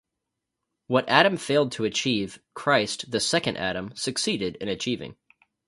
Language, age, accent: English, 19-29, United States English